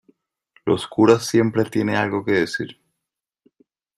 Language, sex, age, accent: Spanish, male, 19-29, Caribe: Cuba, Venezuela, Puerto Rico, República Dominicana, Panamá, Colombia caribeña, México caribeño, Costa del golfo de México